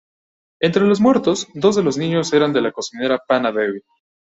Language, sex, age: Spanish, male, 19-29